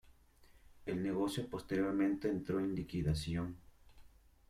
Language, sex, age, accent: Spanish, male, 30-39, México